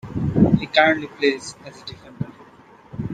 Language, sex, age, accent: English, male, 19-29, India and South Asia (India, Pakistan, Sri Lanka)